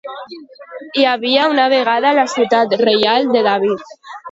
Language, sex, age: Catalan, female, under 19